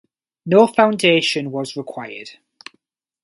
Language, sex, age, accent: English, male, 19-29, England English